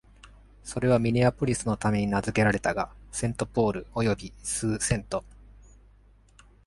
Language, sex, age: Japanese, male, 19-29